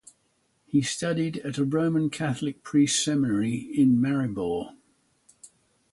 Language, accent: English, England English